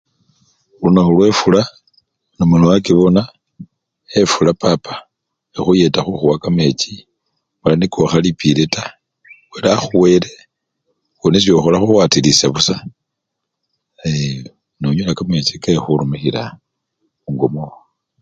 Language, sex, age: Luyia, male, 60-69